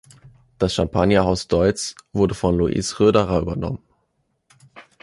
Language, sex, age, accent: German, male, 19-29, Deutschland Deutsch